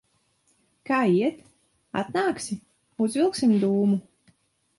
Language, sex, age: Latvian, female, 19-29